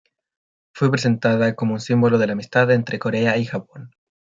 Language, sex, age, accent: Spanish, male, 19-29, Chileno: Chile, Cuyo